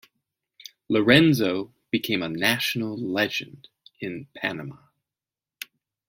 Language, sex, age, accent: English, male, 40-49, United States English